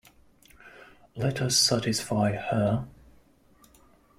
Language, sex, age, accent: English, male, 30-39, England English